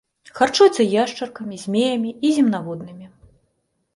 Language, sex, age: Belarusian, female, 30-39